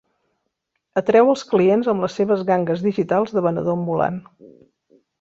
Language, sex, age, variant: Catalan, female, 40-49, Central